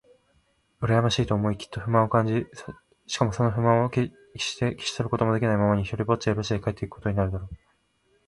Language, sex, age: Japanese, male, 19-29